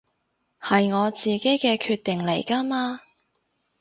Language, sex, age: Cantonese, female, 19-29